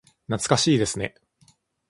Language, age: Japanese, 19-29